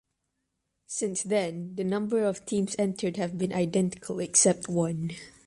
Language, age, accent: English, under 19, United States English